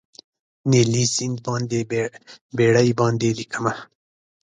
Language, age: Pashto, 19-29